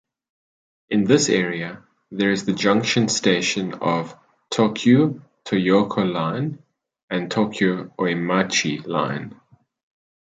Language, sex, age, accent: English, male, 19-29, Southern African (South Africa, Zimbabwe, Namibia)